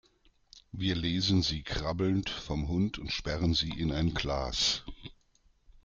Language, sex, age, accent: German, male, 50-59, Deutschland Deutsch